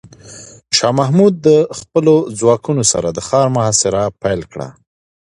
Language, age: Pashto, 30-39